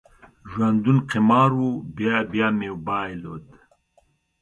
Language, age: Pashto, 60-69